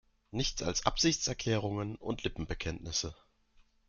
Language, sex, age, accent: German, male, 19-29, Deutschland Deutsch